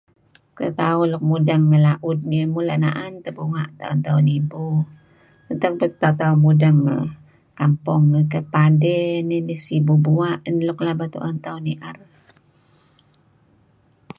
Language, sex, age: Kelabit, female, 60-69